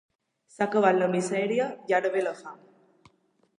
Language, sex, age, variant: Catalan, female, under 19, Balear